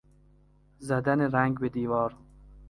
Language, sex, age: Persian, male, 19-29